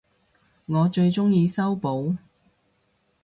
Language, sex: Cantonese, female